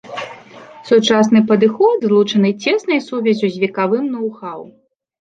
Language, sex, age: Belarusian, female, 30-39